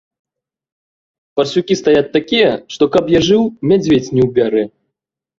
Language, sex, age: Belarusian, male, 30-39